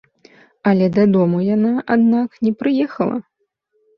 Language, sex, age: Belarusian, female, 30-39